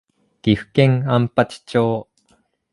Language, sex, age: Japanese, male, 19-29